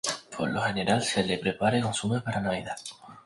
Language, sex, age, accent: Spanish, male, 19-29, España: Islas Canarias